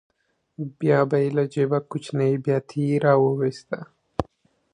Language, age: Pashto, 19-29